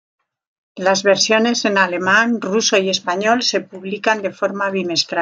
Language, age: Spanish, 60-69